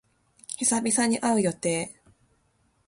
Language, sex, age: Japanese, female, 19-29